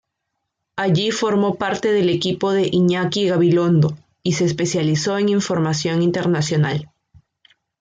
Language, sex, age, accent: Spanish, female, 19-29, Andino-Pacífico: Colombia, Perú, Ecuador, oeste de Bolivia y Venezuela andina